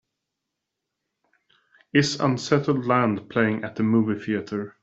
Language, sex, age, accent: English, male, 19-29, England English